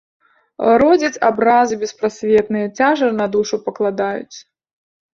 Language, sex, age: Belarusian, female, 30-39